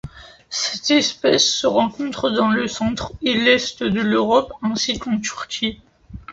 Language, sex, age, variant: French, male, under 19, Français de métropole